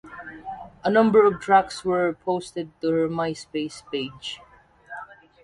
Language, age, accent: English, 19-29, Filipino